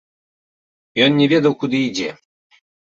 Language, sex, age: Belarusian, male, 30-39